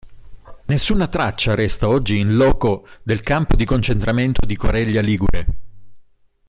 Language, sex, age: Italian, male, 60-69